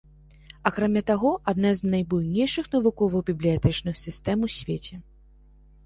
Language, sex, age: Belarusian, female, 30-39